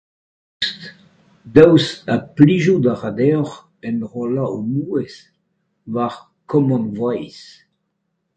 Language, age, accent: Breton, 70-79, Leoneg